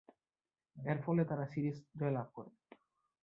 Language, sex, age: Bengali, male, 19-29